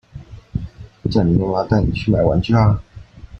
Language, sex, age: Chinese, male, 19-29